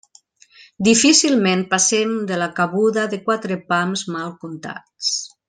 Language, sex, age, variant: Catalan, female, 50-59, Central